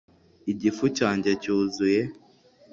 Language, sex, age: Kinyarwanda, male, under 19